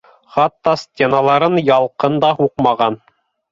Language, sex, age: Bashkir, male, 30-39